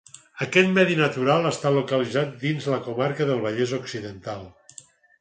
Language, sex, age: Catalan, male, 60-69